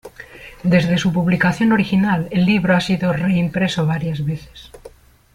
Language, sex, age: Spanish, female, 50-59